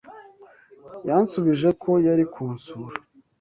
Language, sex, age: Kinyarwanda, male, 19-29